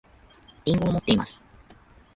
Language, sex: Japanese, female